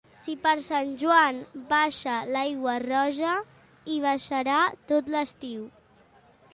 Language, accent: Catalan, valencià